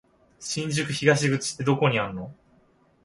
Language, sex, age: Japanese, male, 19-29